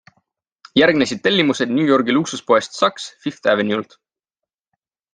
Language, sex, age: Estonian, male, 19-29